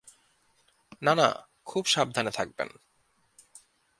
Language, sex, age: Bengali, male, 19-29